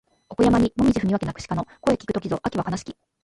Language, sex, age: Japanese, female, 40-49